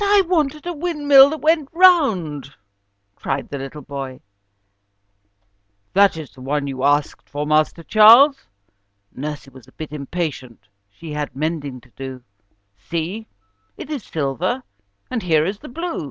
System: none